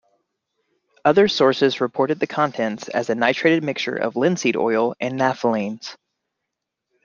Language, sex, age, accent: English, male, 30-39, United States English